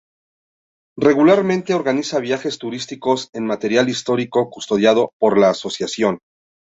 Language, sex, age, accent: Spanish, male, 40-49, México